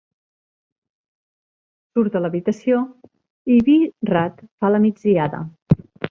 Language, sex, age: Catalan, female, 40-49